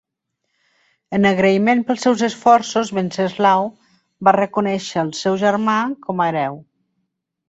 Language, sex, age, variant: Catalan, female, 50-59, Nord-Occidental